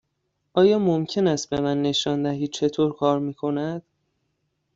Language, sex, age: Persian, male, 19-29